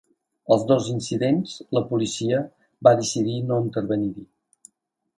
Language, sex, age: Catalan, male, 50-59